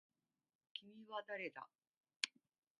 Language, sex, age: Japanese, female, 30-39